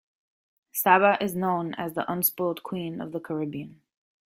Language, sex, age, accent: English, female, 19-29, United States English